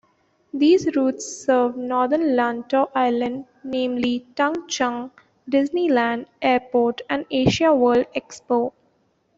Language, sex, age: English, female, 19-29